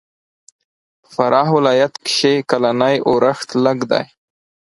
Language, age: Pashto, 19-29